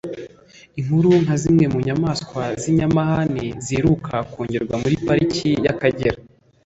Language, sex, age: Kinyarwanda, male, 19-29